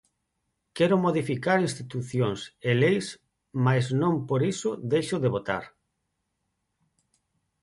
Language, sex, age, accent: Galician, male, 40-49, Neofalante